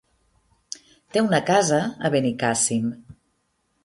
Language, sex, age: Catalan, female, 30-39